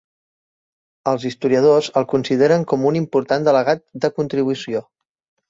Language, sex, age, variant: Catalan, male, 30-39, Central